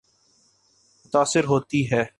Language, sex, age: Urdu, male, 19-29